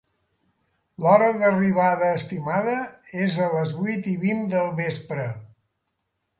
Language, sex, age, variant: Catalan, male, 70-79, Central